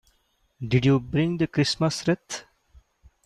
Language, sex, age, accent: English, male, 40-49, India and South Asia (India, Pakistan, Sri Lanka)